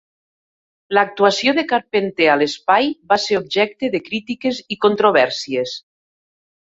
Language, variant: Catalan, Nord-Occidental